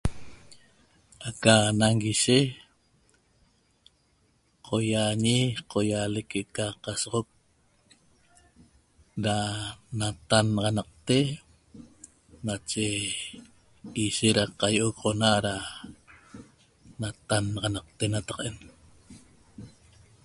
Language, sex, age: Toba, female, 50-59